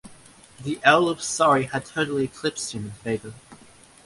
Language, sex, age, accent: English, male, under 19, Australian English